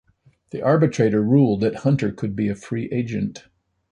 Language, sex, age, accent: English, male, 70-79, Canadian English